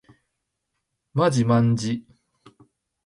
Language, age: Japanese, 50-59